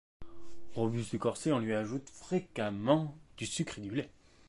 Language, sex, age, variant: French, male, 19-29, Français de métropole